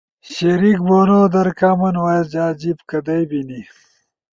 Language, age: Ushojo, 19-29